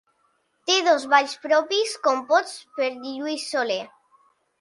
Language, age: Catalan, under 19